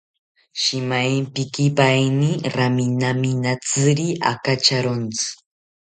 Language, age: South Ucayali Ashéninka, under 19